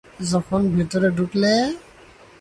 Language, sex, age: Bengali, male, 19-29